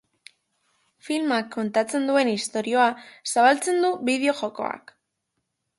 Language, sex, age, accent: Basque, female, under 19, Mendebalekoa (Araba, Bizkaia, Gipuzkoako mendebaleko herri batzuk)